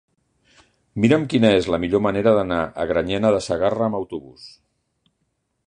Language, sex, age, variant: Catalan, male, 60-69, Central